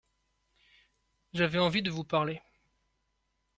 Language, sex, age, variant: French, male, 19-29, Français de métropole